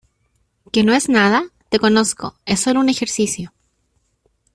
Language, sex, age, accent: Spanish, female, 19-29, Chileno: Chile, Cuyo